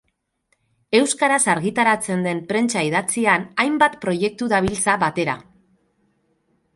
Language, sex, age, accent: Basque, female, 50-59, Mendebalekoa (Araba, Bizkaia, Gipuzkoako mendebaleko herri batzuk)